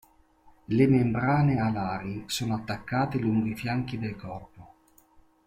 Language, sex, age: Italian, male, 30-39